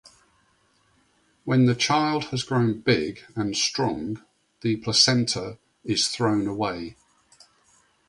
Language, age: English, 60-69